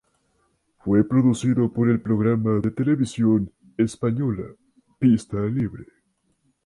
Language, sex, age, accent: Spanish, male, 19-29, Andino-Pacífico: Colombia, Perú, Ecuador, oeste de Bolivia y Venezuela andina